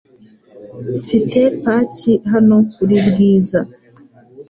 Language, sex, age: Kinyarwanda, female, under 19